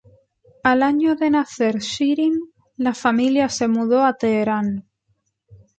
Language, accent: Spanish, España: Centro-Sur peninsular (Madrid, Toledo, Castilla-La Mancha)